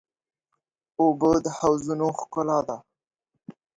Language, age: Pashto, under 19